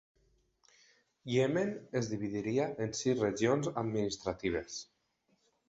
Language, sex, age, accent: Catalan, male, 19-29, valencià